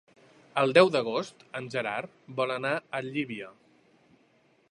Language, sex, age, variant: Catalan, male, 19-29, Central